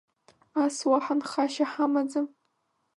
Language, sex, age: Abkhazian, female, under 19